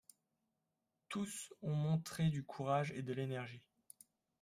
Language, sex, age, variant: French, male, 19-29, Français de métropole